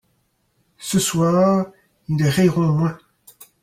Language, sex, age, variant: French, male, 40-49, Français de métropole